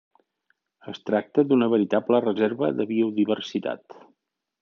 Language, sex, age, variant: Catalan, male, 50-59, Central